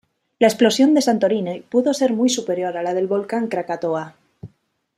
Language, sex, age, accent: Spanish, female, 19-29, España: Norte peninsular (Asturias, Castilla y León, Cantabria, País Vasco, Navarra, Aragón, La Rioja, Guadalajara, Cuenca)